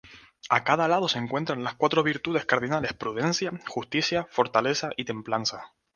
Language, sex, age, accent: Spanish, male, 19-29, España: Islas Canarias